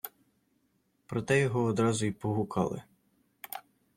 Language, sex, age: Ukrainian, male, under 19